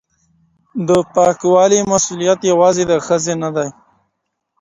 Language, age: Pashto, 19-29